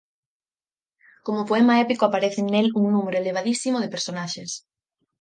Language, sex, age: Galician, female, 19-29